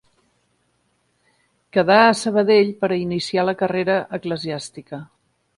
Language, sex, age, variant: Catalan, female, 50-59, Central